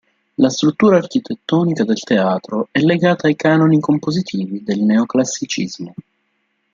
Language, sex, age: Italian, male, 19-29